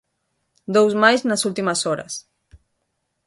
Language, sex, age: Galician, female, 30-39